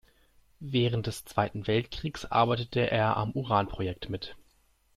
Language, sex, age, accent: German, male, under 19, Deutschland Deutsch